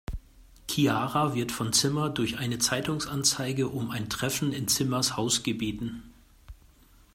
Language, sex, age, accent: German, male, 40-49, Deutschland Deutsch